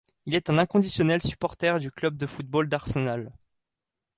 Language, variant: French, Français de métropole